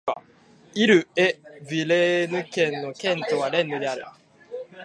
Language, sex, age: Japanese, male, 19-29